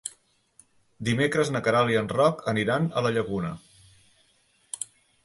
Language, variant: Catalan, Central